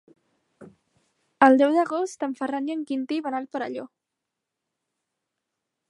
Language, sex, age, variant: Catalan, female, 19-29, Central